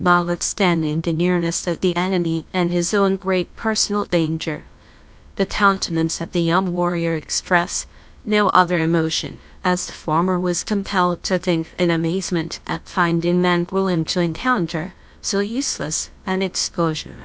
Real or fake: fake